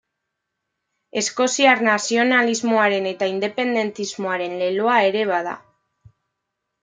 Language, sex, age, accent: Basque, female, 19-29, Mendebalekoa (Araba, Bizkaia, Gipuzkoako mendebaleko herri batzuk)